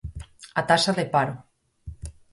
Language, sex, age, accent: Galician, female, 30-39, Normativo (estándar)